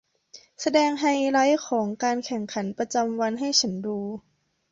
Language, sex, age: Thai, female, under 19